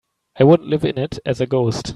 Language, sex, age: English, male, 19-29